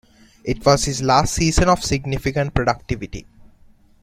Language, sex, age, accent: English, male, 19-29, England English